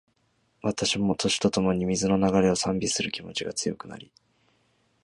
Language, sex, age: Japanese, male, 19-29